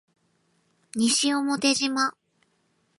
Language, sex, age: Japanese, female, 19-29